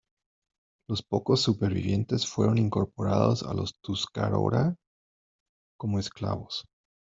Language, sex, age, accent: Spanish, male, 40-49, México